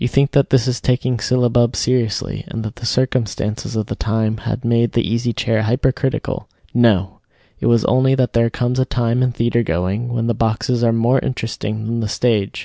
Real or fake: real